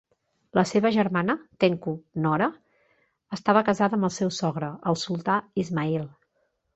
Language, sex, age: Catalan, female, 40-49